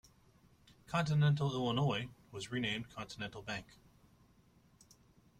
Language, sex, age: English, male, 30-39